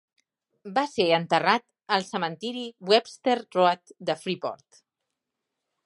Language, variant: Catalan, Central